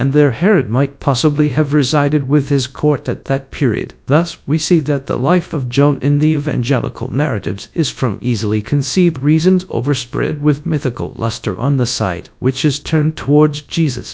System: TTS, GradTTS